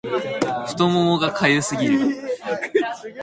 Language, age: Japanese, under 19